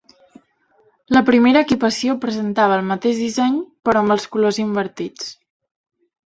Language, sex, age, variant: Catalan, female, 19-29, Balear